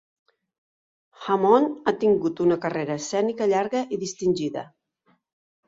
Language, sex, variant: Catalan, female, Nord-Occidental